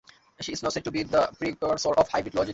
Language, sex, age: English, male, 19-29